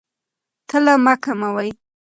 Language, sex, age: Pashto, female, 19-29